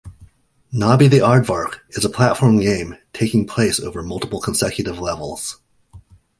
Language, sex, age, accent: English, male, 40-49, United States English